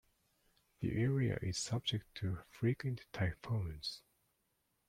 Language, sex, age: English, male, 40-49